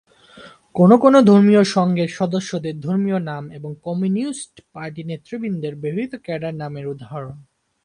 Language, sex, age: Bengali, male, 19-29